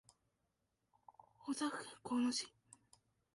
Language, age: Japanese, 19-29